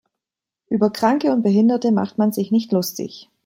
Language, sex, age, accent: German, female, 30-39, Deutschland Deutsch